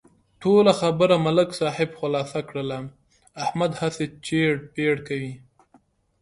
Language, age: Pashto, 19-29